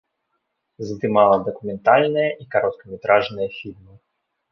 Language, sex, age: Belarusian, male, 19-29